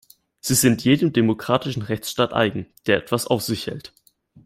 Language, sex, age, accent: German, male, 19-29, Deutschland Deutsch